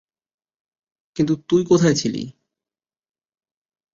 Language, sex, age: Bengali, male, 19-29